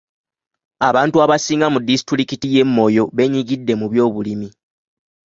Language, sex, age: Ganda, male, 19-29